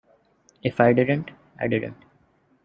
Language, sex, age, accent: English, male, 19-29, India and South Asia (India, Pakistan, Sri Lanka)